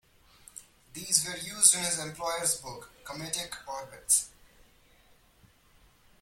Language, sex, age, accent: English, male, 19-29, India and South Asia (India, Pakistan, Sri Lanka)